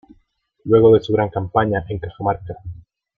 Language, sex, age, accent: Spanish, male, 19-29, Chileno: Chile, Cuyo